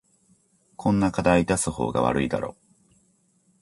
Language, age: Japanese, 40-49